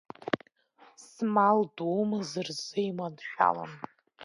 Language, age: Abkhazian, under 19